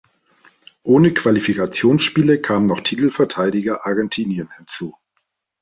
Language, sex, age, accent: German, male, 40-49, Deutschland Deutsch